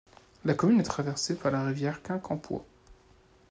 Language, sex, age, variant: French, male, 19-29, Français de métropole